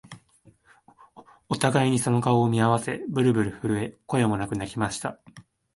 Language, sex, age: Japanese, male, 19-29